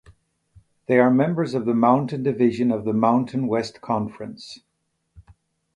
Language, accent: English, Canadian English